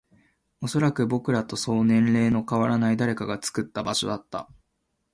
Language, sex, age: Japanese, male, 19-29